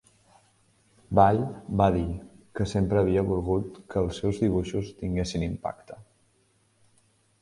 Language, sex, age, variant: Catalan, male, 19-29, Septentrional